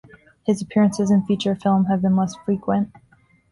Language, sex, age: English, female, 19-29